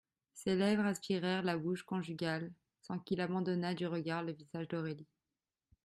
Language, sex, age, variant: French, female, 19-29, Français de métropole